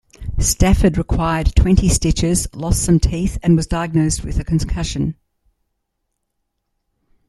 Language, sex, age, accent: English, female, 60-69, Australian English